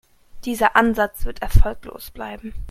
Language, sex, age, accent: German, male, 40-49, Deutschland Deutsch